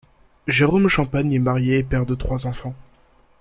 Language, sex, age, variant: French, male, under 19, Français de métropole